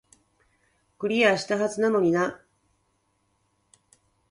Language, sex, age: Japanese, female, 40-49